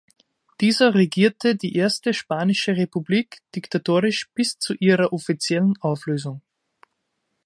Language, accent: German, Österreichisches Deutsch